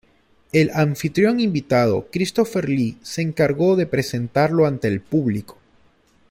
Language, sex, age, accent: Spanish, male, 30-39, Caribe: Cuba, Venezuela, Puerto Rico, República Dominicana, Panamá, Colombia caribeña, México caribeño, Costa del golfo de México